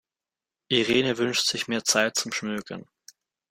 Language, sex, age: German, male, under 19